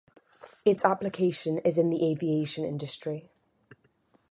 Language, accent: English, England English